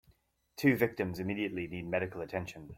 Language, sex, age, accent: English, male, 40-49, England English